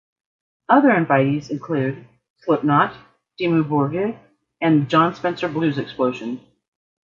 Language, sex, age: English, female, 50-59